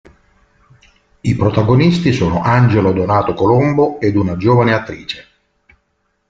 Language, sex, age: Italian, male, 50-59